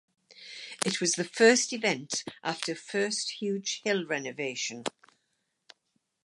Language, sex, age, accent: English, female, 80-89, England English